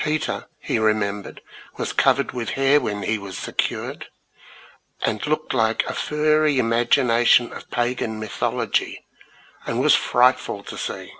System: none